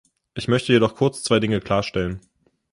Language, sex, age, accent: German, male, 19-29, Deutschland Deutsch